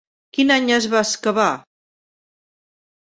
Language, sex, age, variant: Catalan, female, 50-59, Central